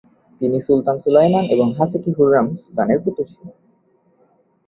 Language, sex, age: Bengali, male, 19-29